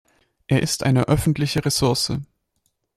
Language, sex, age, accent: German, male, 19-29, Deutschland Deutsch